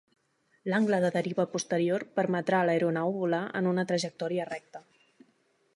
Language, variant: Catalan, Nord-Occidental